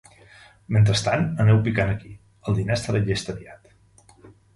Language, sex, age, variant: Catalan, male, 50-59, Central